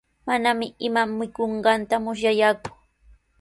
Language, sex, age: Sihuas Ancash Quechua, female, 19-29